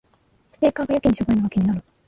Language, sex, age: Japanese, female, 19-29